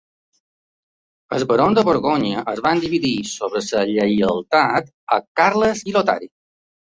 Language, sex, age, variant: Catalan, male, 50-59, Balear